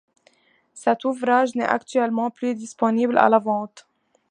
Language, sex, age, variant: French, female, 19-29, Français de métropole